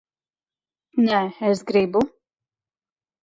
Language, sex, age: Latvian, female, 30-39